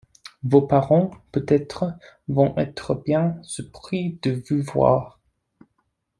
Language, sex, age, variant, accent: French, male, 19-29, Français d'Europe, Français du Royaume-Uni